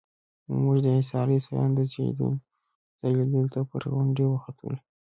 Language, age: Pashto, 19-29